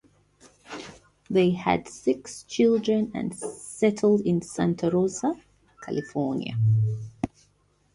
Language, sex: English, female